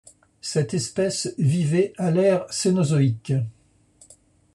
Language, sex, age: French, male, 60-69